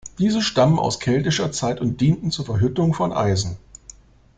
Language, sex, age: German, male, 50-59